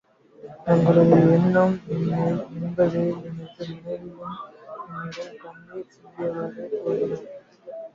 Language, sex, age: Tamil, male, 19-29